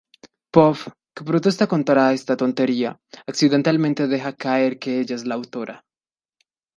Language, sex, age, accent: Spanish, male, 19-29, Andino-Pacífico: Colombia, Perú, Ecuador, oeste de Bolivia y Venezuela andina